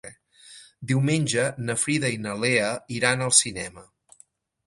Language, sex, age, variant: Catalan, male, 40-49, Central